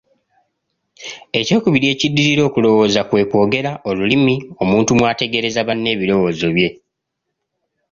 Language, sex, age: Ganda, male, 19-29